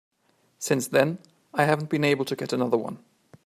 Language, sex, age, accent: English, male, 30-39, England English